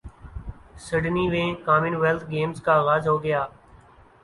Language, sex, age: Urdu, male, 19-29